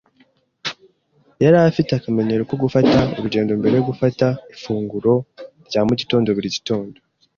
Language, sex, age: Kinyarwanda, female, 30-39